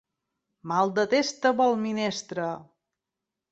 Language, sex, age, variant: Catalan, female, 40-49, Central